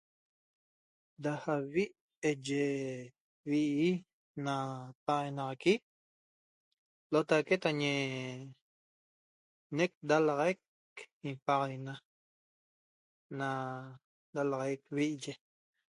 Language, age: Toba, 30-39